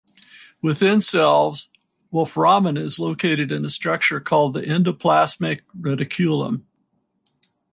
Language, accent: English, United States English